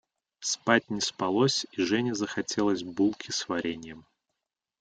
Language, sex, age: Russian, male, 30-39